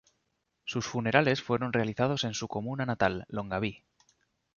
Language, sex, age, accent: Spanish, male, 30-39, España: Norte peninsular (Asturias, Castilla y León, Cantabria, País Vasco, Navarra, Aragón, La Rioja, Guadalajara, Cuenca)